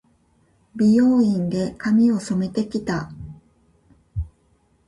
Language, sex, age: Japanese, female, 50-59